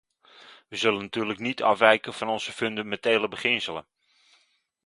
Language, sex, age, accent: Dutch, male, 40-49, Nederlands Nederlands